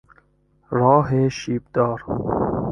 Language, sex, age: Persian, male, 19-29